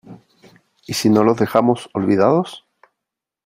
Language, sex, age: Spanish, male, 50-59